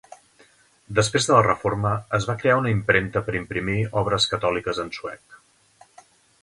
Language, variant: Catalan, Central